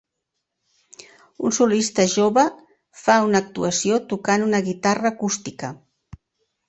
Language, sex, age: Catalan, female, 70-79